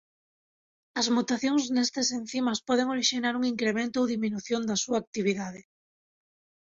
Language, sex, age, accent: Galician, female, 30-39, Oriental (común en zona oriental)